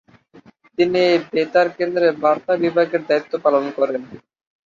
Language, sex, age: Bengali, male, 19-29